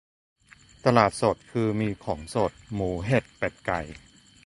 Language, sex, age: Thai, male, 40-49